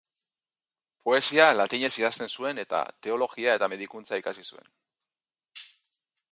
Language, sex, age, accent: Basque, male, 40-49, Erdialdekoa edo Nafarra (Gipuzkoa, Nafarroa)